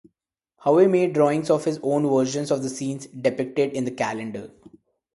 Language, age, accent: English, 19-29, India and South Asia (India, Pakistan, Sri Lanka)